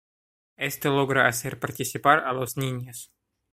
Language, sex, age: Spanish, male, 19-29